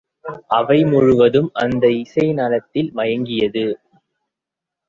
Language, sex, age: Tamil, male, 19-29